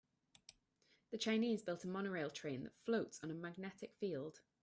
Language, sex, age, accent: English, female, 19-29, England English